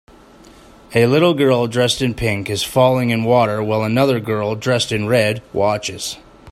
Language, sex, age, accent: English, male, 40-49, Canadian English